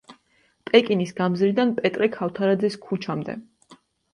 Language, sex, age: Georgian, female, 19-29